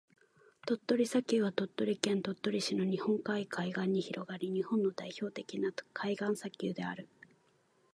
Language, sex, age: Japanese, female, 19-29